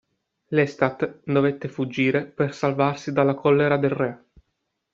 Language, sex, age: Italian, male, 30-39